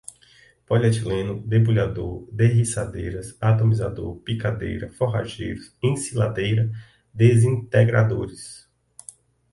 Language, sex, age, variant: Portuguese, male, 30-39, Portuguese (Brasil)